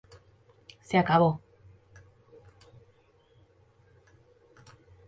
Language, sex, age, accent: Spanish, female, 30-39, Rioplatense: Argentina, Uruguay, este de Bolivia, Paraguay